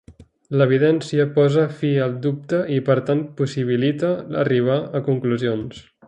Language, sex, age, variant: Catalan, male, 30-39, Central